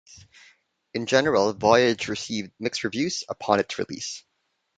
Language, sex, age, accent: English, male, 30-39, Filipino